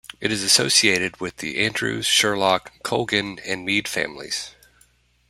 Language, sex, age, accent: English, male, 30-39, United States English